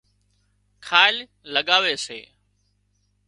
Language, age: Wadiyara Koli, 30-39